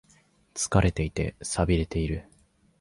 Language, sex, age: Japanese, male, 19-29